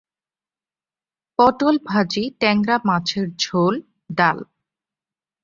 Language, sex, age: Bengali, female, 19-29